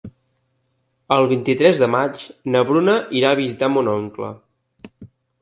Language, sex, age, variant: Catalan, male, 30-39, Septentrional